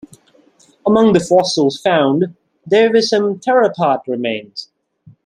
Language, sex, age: English, male, 19-29